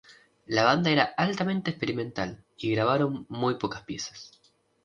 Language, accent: Spanish, Rioplatense: Argentina, Uruguay, este de Bolivia, Paraguay